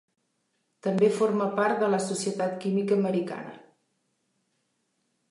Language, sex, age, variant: Catalan, female, 60-69, Central